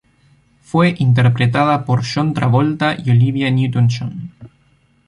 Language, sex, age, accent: Spanish, male, 19-29, Rioplatense: Argentina, Uruguay, este de Bolivia, Paraguay